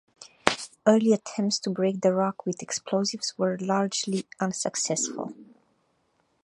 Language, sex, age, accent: English, female, 30-39, United States English